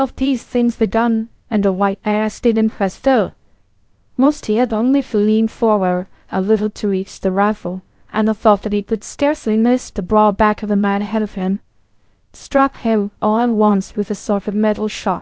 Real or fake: fake